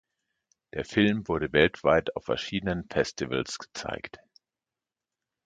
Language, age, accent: German, 50-59, Deutschland Deutsch